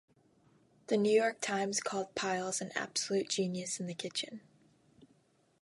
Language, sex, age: English, female, 19-29